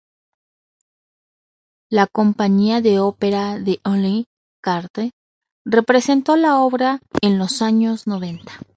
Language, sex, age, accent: Spanish, female, 30-39, México